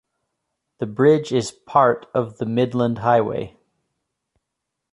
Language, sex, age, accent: English, male, 30-39, United States English